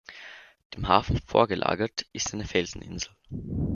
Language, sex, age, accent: German, male, under 19, Österreichisches Deutsch